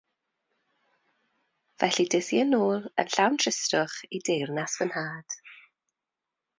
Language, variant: Welsh, South-Western Welsh